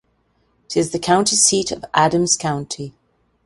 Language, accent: English, Canadian English